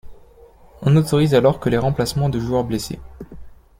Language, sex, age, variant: French, male, 19-29, Français de métropole